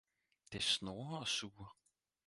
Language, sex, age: Danish, male, 19-29